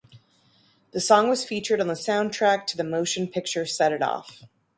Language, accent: English, United States English